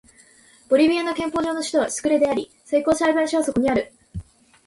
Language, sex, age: Japanese, female, 19-29